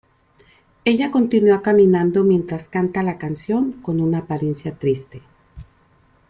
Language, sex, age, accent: Spanish, female, 50-59, México